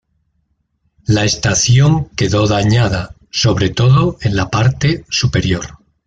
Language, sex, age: Spanish, male, 60-69